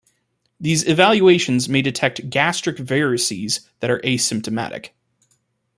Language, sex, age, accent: English, male, 19-29, United States English